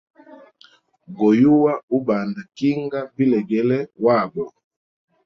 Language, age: Hemba, 40-49